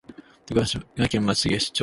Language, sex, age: Japanese, male, 19-29